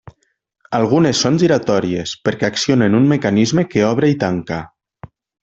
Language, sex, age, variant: Catalan, male, 30-39, Nord-Occidental